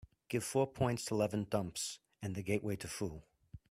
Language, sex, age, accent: English, male, 19-29, United States English